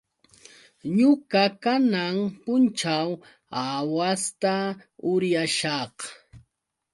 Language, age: Yauyos Quechua, 30-39